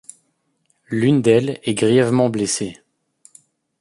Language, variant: French, Français de métropole